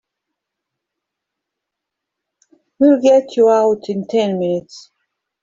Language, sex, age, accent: English, female, 50-59, Australian English